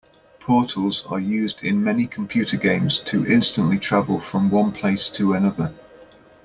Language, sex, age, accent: English, male, 30-39, England English